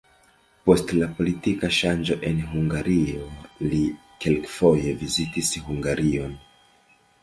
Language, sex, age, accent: Esperanto, male, 30-39, Internacia